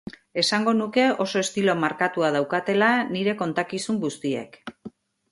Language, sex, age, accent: Basque, female, under 19, Mendebalekoa (Araba, Bizkaia, Gipuzkoako mendebaleko herri batzuk)